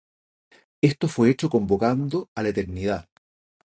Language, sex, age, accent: Spanish, male, 40-49, Chileno: Chile, Cuyo